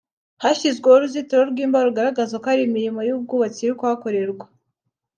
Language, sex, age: Kinyarwanda, female, under 19